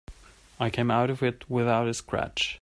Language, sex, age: English, male, 19-29